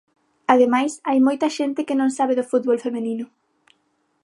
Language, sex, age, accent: Galician, female, under 19, Normativo (estándar); Neofalante